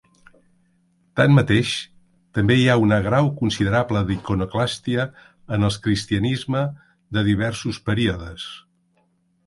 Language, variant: Catalan, Central